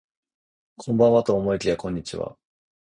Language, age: Japanese, 30-39